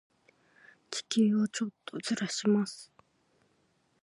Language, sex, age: Japanese, female, 19-29